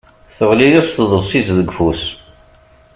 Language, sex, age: Kabyle, male, 40-49